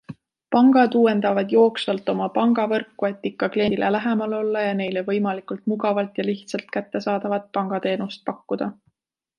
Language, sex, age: Estonian, female, 19-29